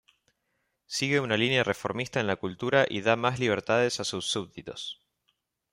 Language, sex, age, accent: Spanish, male, 30-39, Rioplatense: Argentina, Uruguay, este de Bolivia, Paraguay